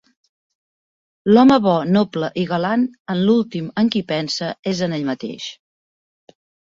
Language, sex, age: Catalan, female, 50-59